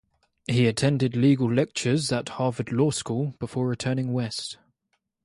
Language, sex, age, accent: English, male, 19-29, England English